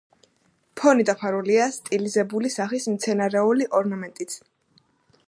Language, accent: Georgian, მშვიდი